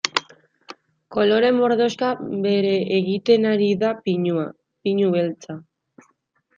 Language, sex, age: Basque, female, 19-29